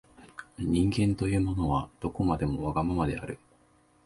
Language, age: Japanese, 19-29